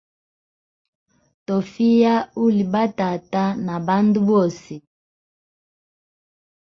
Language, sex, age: Hemba, female, 30-39